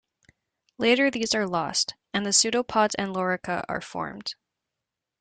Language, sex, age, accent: English, female, 19-29, Canadian English